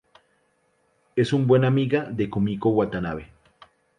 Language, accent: Spanish, Andino-Pacífico: Colombia, Perú, Ecuador, oeste de Bolivia y Venezuela andina